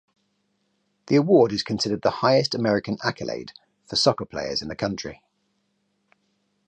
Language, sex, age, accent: English, male, 40-49, England English